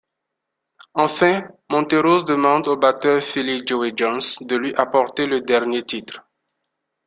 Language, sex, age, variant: French, male, 30-39, Français d'Afrique subsaharienne et des îles africaines